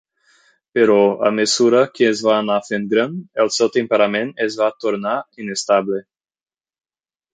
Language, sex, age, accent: Catalan, male, 19-29, central; aprenent (recent, des d'altres llengües)